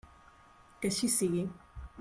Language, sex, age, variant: Catalan, female, 30-39, Central